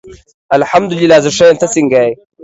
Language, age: Pashto, 19-29